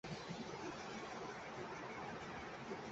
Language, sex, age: Bengali, female, 19-29